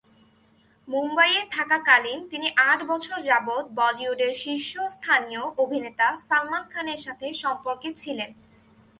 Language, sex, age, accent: Bengali, female, 19-29, Bangla